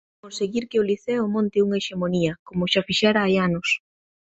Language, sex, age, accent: Galician, female, 19-29, Normativo (estándar)